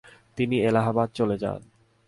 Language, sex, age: Bengali, male, 19-29